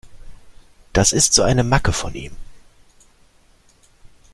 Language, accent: German, Deutschland Deutsch